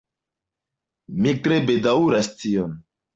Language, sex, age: Esperanto, male, 19-29